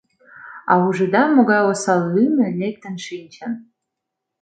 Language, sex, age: Mari, female, 30-39